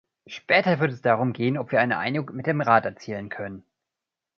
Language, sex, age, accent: German, male, 30-39, Deutschland Deutsch